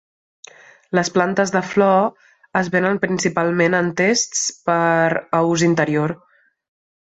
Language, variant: Catalan, Central